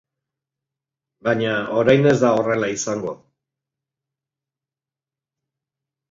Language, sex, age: Basque, male, 60-69